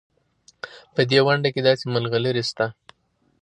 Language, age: Pashto, 30-39